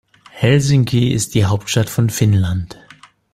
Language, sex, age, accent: German, male, 40-49, Deutschland Deutsch